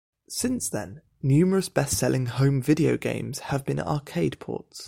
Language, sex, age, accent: English, male, 19-29, England English